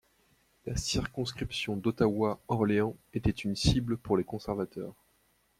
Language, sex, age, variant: French, male, 19-29, Français de métropole